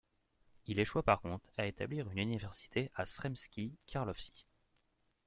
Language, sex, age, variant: French, male, 19-29, Français de métropole